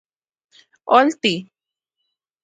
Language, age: Central Puebla Nahuatl, 30-39